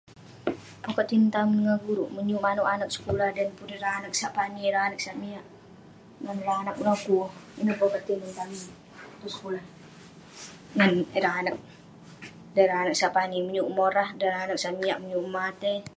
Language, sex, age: Western Penan, female, under 19